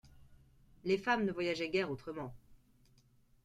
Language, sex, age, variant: French, female, 19-29, Français de métropole